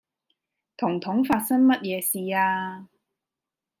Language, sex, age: Cantonese, female, 19-29